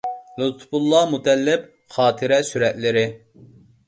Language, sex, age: Uyghur, male, 30-39